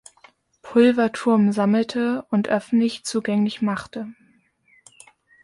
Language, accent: German, Deutschland Deutsch